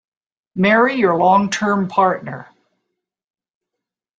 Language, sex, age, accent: English, female, 60-69, Canadian English